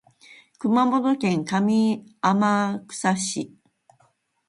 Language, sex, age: Japanese, female, 60-69